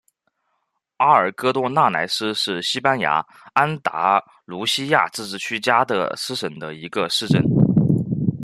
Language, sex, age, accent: Chinese, male, 19-29, 出生地：湖北省